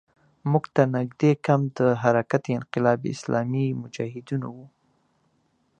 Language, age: Pashto, 30-39